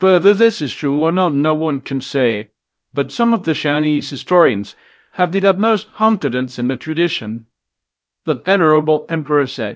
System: TTS, VITS